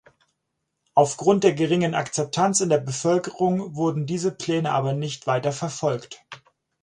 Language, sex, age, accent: German, male, 40-49, Deutschland Deutsch